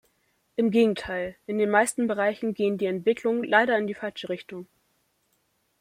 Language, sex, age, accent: German, female, under 19, Deutschland Deutsch